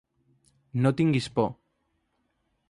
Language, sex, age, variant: Catalan, male, 19-29, Central